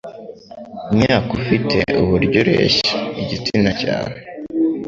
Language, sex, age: Kinyarwanda, male, under 19